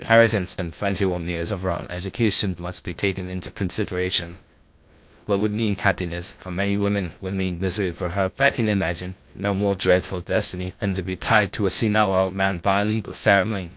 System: TTS, GlowTTS